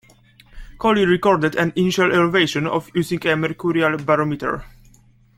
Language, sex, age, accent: English, male, 19-29, United States English